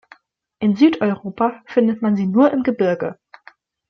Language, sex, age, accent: German, female, under 19, Deutschland Deutsch